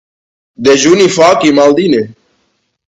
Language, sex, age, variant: Catalan, male, 19-29, Nord-Occidental